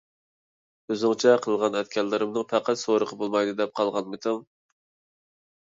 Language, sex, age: Uyghur, male, 19-29